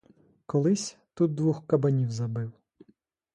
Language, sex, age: Ukrainian, male, 30-39